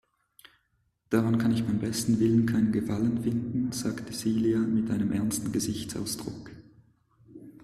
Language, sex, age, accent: German, male, 30-39, Schweizerdeutsch